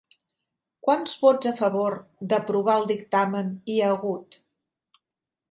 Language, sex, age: Catalan, female, 60-69